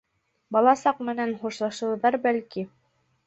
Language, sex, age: Bashkir, female, under 19